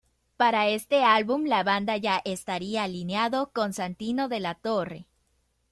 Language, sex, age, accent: Spanish, female, under 19, México